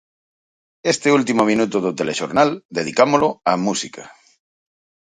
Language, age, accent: Galician, 40-49, Central (gheada)